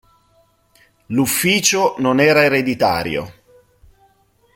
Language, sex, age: Italian, male, 40-49